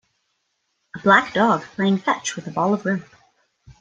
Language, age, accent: English, 19-29, United States English